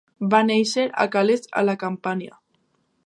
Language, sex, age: Catalan, female, under 19